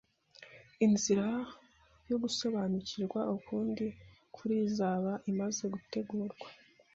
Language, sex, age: Kinyarwanda, female, 50-59